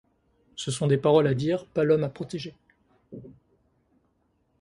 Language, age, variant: French, 50-59, Français de métropole